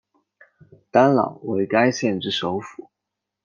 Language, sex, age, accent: Chinese, male, 19-29, 出生地：湖北省